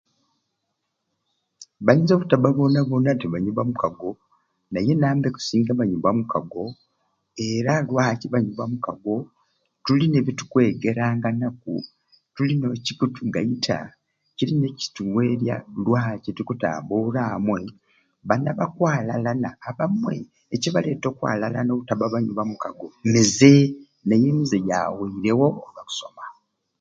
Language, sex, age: Ruuli, male, 70-79